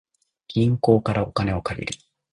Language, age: Japanese, 30-39